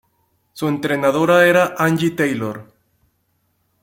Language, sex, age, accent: Spanish, male, 19-29, México